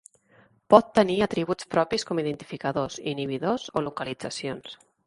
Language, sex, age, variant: Catalan, female, 40-49, Central